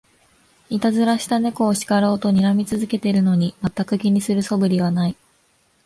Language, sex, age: Japanese, female, 19-29